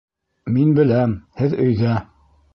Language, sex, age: Bashkir, male, 60-69